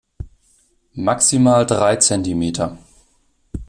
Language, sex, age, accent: German, male, 19-29, Deutschland Deutsch